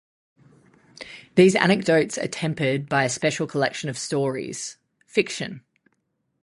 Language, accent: English, Australian English